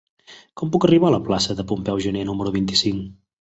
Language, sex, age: Catalan, male, 30-39